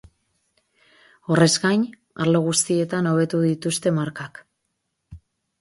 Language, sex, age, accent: Basque, female, 40-49, Mendebalekoa (Araba, Bizkaia, Gipuzkoako mendebaleko herri batzuk)